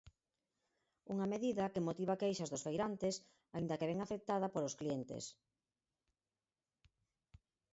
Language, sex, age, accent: Galician, female, 40-49, Central (gheada)